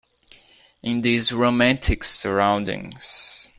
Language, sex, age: English, male, 19-29